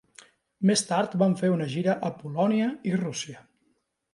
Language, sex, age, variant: Catalan, male, 50-59, Central